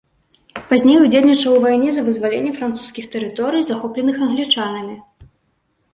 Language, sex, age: Belarusian, female, 30-39